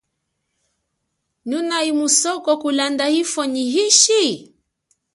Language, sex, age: Chokwe, female, 30-39